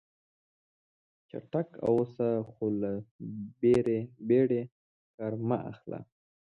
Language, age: Pashto, 19-29